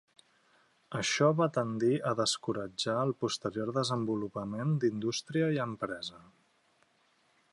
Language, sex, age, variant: Catalan, male, 40-49, Central